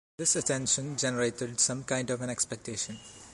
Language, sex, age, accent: English, male, under 19, India and South Asia (India, Pakistan, Sri Lanka)